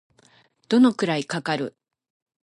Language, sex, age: Japanese, female, 60-69